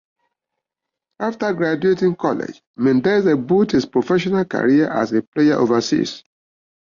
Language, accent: English, United States English